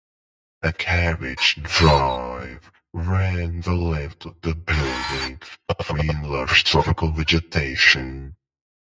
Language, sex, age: English, male, 40-49